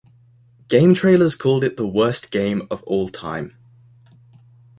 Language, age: English, 19-29